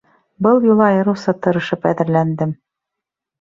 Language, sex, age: Bashkir, female, 40-49